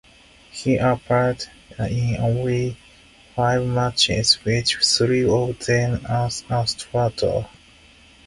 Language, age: English, 19-29